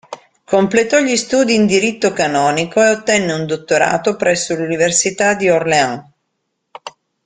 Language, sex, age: Italian, female, 50-59